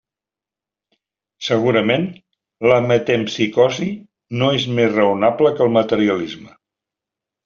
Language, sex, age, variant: Catalan, male, 70-79, Central